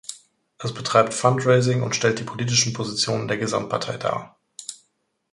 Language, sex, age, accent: German, male, 19-29, Deutschland Deutsch